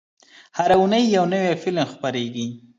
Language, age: Pashto, 19-29